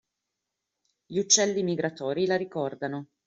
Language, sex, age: Italian, female, 30-39